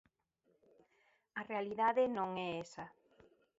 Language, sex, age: Galician, female, 40-49